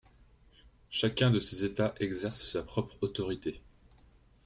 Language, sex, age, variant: French, male, 19-29, Français de métropole